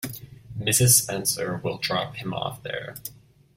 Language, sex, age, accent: English, male, 19-29, United States English